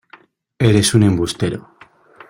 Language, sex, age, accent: Spanish, male, 30-39, España: Norte peninsular (Asturias, Castilla y León, Cantabria, País Vasco, Navarra, Aragón, La Rioja, Guadalajara, Cuenca)